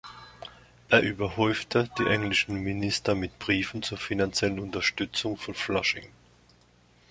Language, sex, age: German, male, 50-59